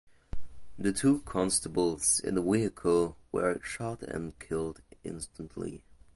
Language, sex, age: English, male, under 19